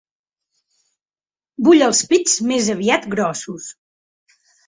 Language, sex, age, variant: Catalan, female, 19-29, Central